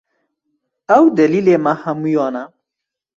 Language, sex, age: Kurdish, male, 19-29